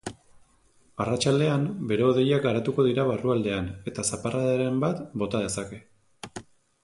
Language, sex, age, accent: Basque, male, 30-39, Erdialdekoa edo Nafarra (Gipuzkoa, Nafarroa)